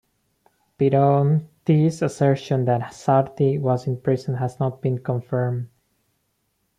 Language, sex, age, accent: English, male, 19-29, United States English